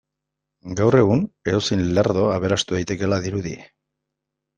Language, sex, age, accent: Basque, male, 50-59, Mendebalekoa (Araba, Bizkaia, Gipuzkoako mendebaleko herri batzuk)